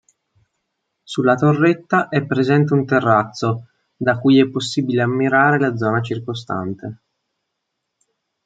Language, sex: Italian, male